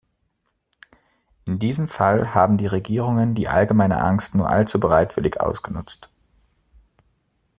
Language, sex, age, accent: German, male, 30-39, Deutschland Deutsch